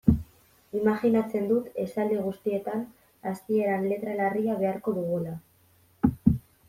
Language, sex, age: Basque, female, 19-29